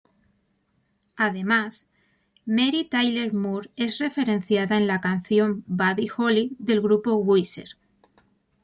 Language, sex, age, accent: Spanish, female, 19-29, España: Centro-Sur peninsular (Madrid, Toledo, Castilla-La Mancha)